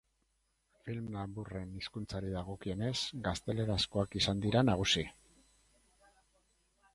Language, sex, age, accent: Basque, male, 50-59, Erdialdekoa edo Nafarra (Gipuzkoa, Nafarroa)